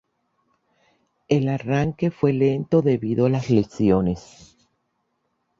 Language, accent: Spanish, Caribe: Cuba, Venezuela, Puerto Rico, República Dominicana, Panamá, Colombia caribeña, México caribeño, Costa del golfo de México